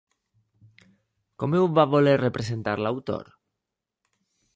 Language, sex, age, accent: Catalan, male, 40-49, valencià